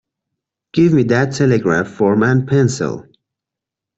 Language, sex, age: English, male, 30-39